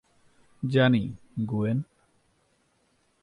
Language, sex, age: Bengali, male, 19-29